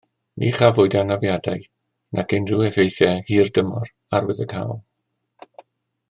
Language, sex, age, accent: Welsh, male, 60-69, Y Deyrnas Unedig Cymraeg